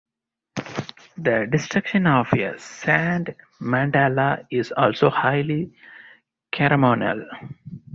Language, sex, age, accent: English, male, 30-39, India and South Asia (India, Pakistan, Sri Lanka)